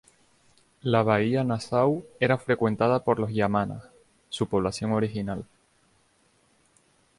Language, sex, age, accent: Spanish, male, 19-29, España: Islas Canarias